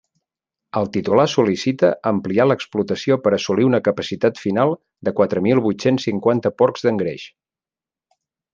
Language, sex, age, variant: Catalan, male, 40-49, Central